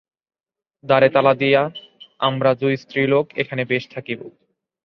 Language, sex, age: Bengali, male, under 19